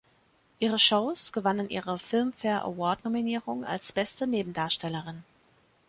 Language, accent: German, Deutschland Deutsch